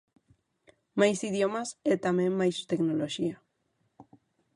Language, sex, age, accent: Galician, female, 30-39, Oriental (común en zona oriental); Normativo (estándar)